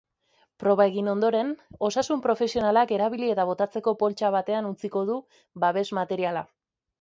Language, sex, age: Basque, female, 30-39